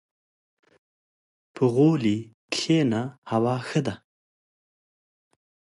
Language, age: Pashto, 30-39